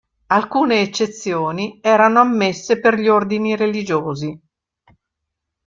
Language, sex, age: Italian, female, 70-79